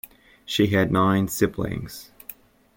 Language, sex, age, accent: English, male, 19-29, United States English